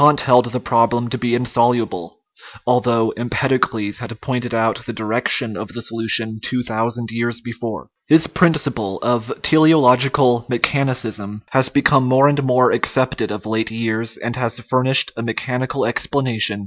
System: none